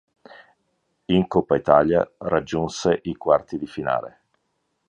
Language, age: Italian, 50-59